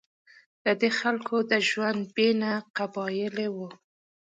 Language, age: Pashto, 19-29